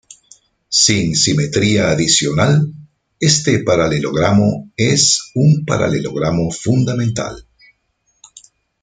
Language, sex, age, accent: Spanish, male, 50-59, Caribe: Cuba, Venezuela, Puerto Rico, República Dominicana, Panamá, Colombia caribeña, México caribeño, Costa del golfo de México